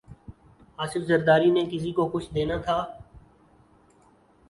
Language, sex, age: Urdu, male, 19-29